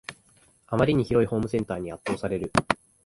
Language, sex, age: Japanese, male, 19-29